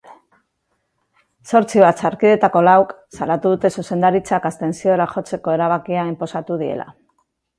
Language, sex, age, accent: Basque, female, 50-59, Mendebalekoa (Araba, Bizkaia, Gipuzkoako mendebaleko herri batzuk)